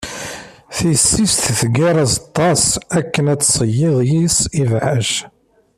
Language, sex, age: Kabyle, male, 30-39